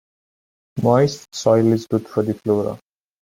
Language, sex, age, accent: English, male, 30-39, India and South Asia (India, Pakistan, Sri Lanka)